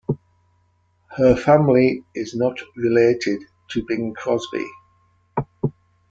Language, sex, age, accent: English, male, 50-59, England English